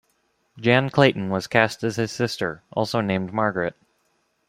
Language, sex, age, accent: English, male, 19-29, United States English